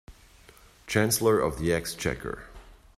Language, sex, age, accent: English, male, 30-39, United States English